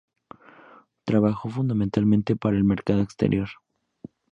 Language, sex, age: Spanish, male, 19-29